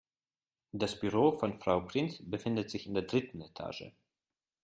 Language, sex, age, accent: German, male, 19-29, Österreichisches Deutsch